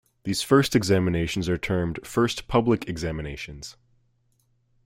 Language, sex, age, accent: English, male, 19-29, United States English